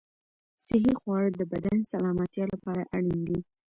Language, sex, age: Pashto, female, 19-29